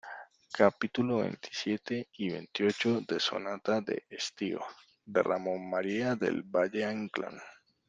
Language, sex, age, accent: Spanish, male, 19-29, Andino-Pacífico: Colombia, Perú, Ecuador, oeste de Bolivia y Venezuela andina